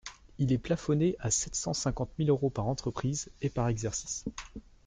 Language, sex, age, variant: French, male, 19-29, Français de métropole